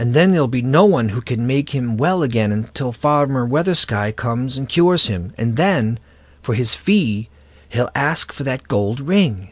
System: none